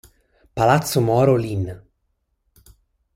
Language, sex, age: Italian, male, 19-29